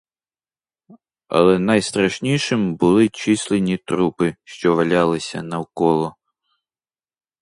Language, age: Ukrainian, under 19